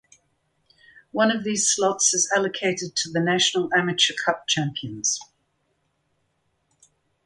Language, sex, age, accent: English, female, 70-79, England English